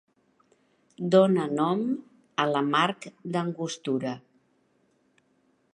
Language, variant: Catalan, Central